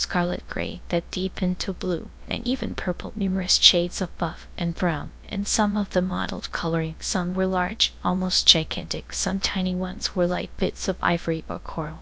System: TTS, GradTTS